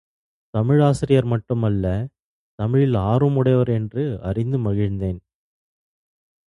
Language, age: Tamil, 40-49